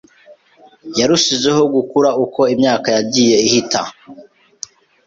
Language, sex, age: Kinyarwanda, male, 19-29